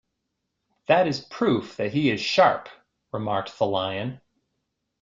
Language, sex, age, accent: English, male, 30-39, United States English